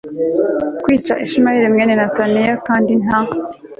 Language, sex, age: Kinyarwanda, female, 19-29